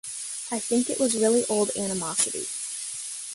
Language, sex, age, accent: English, female, under 19, United States English